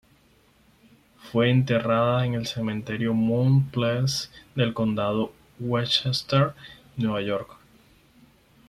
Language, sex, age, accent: Spanish, male, 19-29, Caribe: Cuba, Venezuela, Puerto Rico, República Dominicana, Panamá, Colombia caribeña, México caribeño, Costa del golfo de México